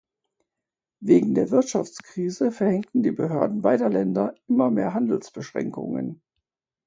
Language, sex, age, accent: German, female, 50-59, Deutschland Deutsch